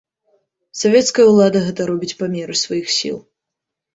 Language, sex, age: Belarusian, female, under 19